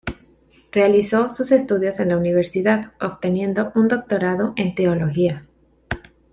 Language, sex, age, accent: Spanish, female, 30-39, México